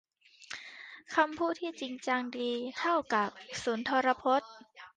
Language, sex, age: Thai, female, 19-29